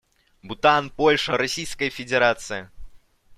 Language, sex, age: Russian, male, under 19